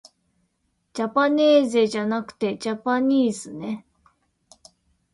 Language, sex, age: Japanese, female, 40-49